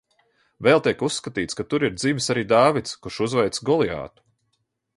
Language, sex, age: Latvian, male, 40-49